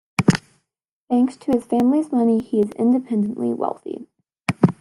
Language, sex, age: English, female, under 19